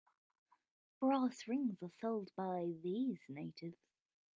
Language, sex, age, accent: English, female, under 19, England English